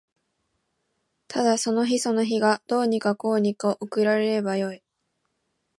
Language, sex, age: Japanese, female, 19-29